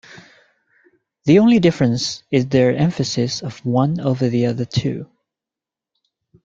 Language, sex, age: English, male, 30-39